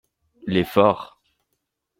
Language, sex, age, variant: French, male, under 19, Français de métropole